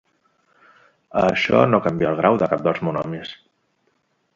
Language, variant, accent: Catalan, Central, central